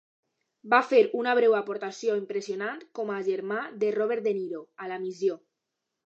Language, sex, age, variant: Catalan, female, under 19, Alacantí